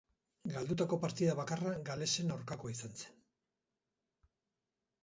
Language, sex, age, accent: Basque, male, 50-59, Erdialdekoa edo Nafarra (Gipuzkoa, Nafarroa)